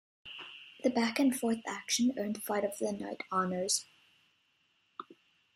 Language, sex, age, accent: English, male, 30-39, United States English